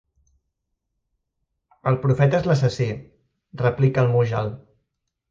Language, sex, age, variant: Catalan, male, 30-39, Central